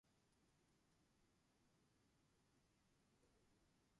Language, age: English, 19-29